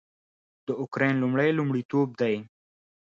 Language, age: Pashto, 19-29